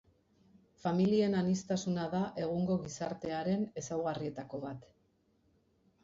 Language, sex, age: Basque, female, 50-59